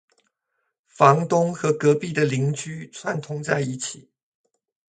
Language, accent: Chinese, 出生地：湖南省